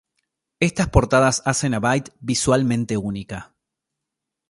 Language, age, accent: Spanish, 30-39, Rioplatense: Argentina, Uruguay, este de Bolivia, Paraguay